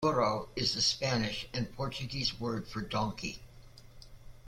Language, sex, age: English, female, 70-79